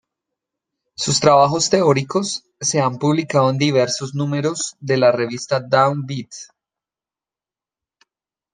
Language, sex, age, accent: Spanish, male, 30-39, Andino-Pacífico: Colombia, Perú, Ecuador, oeste de Bolivia y Venezuela andina